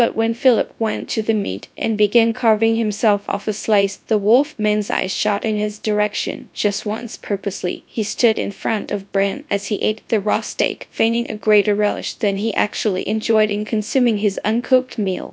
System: TTS, GradTTS